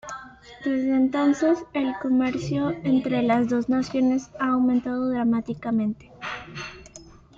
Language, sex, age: Spanish, female, under 19